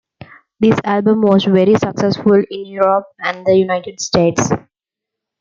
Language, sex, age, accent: English, female, 19-29, India and South Asia (India, Pakistan, Sri Lanka)